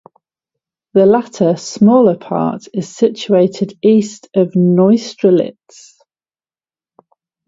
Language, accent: English, England English